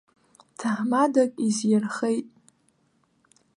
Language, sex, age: Abkhazian, female, under 19